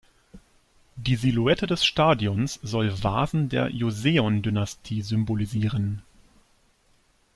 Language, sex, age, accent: German, male, 30-39, Deutschland Deutsch